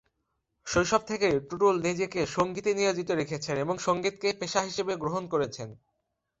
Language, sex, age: Bengali, male, 19-29